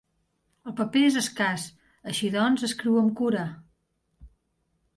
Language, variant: Catalan, Nord-Occidental